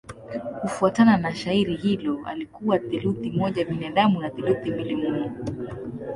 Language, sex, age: Swahili, female, 19-29